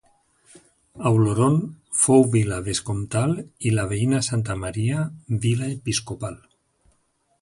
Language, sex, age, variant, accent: Catalan, male, 60-69, Valencià central, valencià